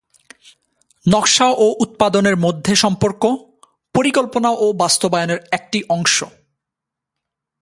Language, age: Bengali, 19-29